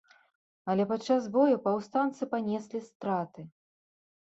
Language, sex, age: Belarusian, female, 30-39